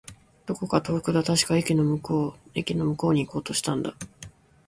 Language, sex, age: Japanese, female, 19-29